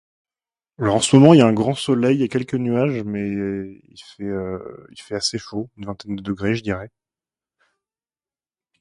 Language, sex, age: French, male, 30-39